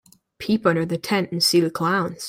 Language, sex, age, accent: English, male, under 19, United States English